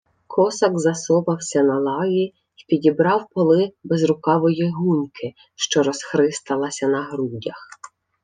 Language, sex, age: Ukrainian, female, 30-39